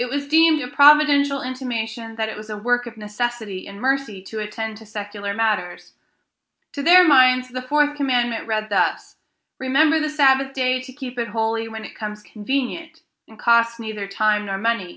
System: none